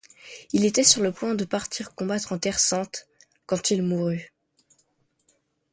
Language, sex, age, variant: French, male, under 19, Français de métropole